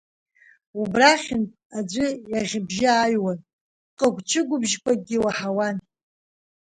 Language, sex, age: Abkhazian, female, 50-59